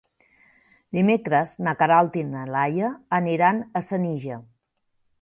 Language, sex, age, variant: Catalan, female, 40-49, Central